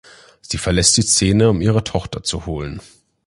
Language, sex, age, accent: German, male, 19-29, Deutschland Deutsch